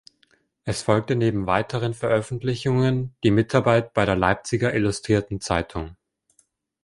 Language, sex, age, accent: German, male, 19-29, Österreichisches Deutsch